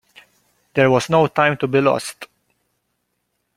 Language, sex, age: English, male, 19-29